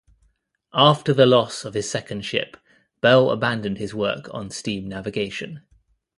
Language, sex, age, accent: English, male, 30-39, England English